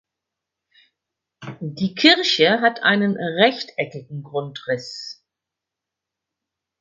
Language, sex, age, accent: German, female, 60-69, Deutschland Deutsch